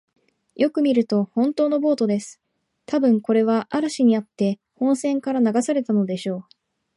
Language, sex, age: Japanese, female, 19-29